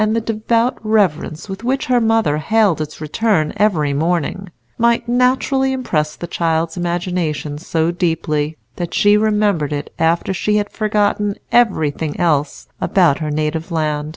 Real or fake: real